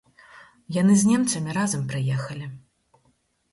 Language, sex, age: Belarusian, female, 30-39